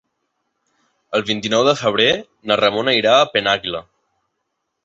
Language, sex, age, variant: Catalan, male, 19-29, Central